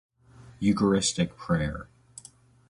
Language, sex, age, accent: English, male, under 19, United States English